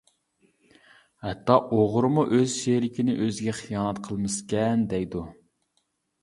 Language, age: Uyghur, 40-49